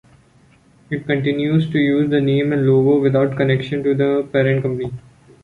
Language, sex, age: English, male, under 19